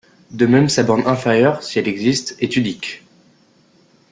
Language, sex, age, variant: French, male, under 19, Français de métropole